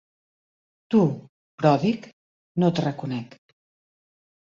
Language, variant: Catalan, Central